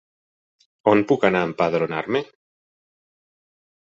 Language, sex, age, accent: Catalan, male, 40-49, occidental